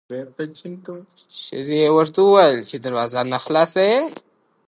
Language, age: Pashto, under 19